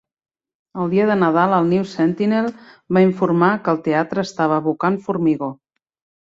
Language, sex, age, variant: Catalan, female, 40-49, Central